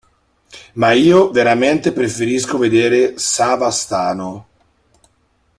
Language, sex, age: Italian, male, 40-49